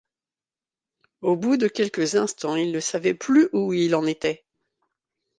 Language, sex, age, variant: French, female, 50-59, Français de métropole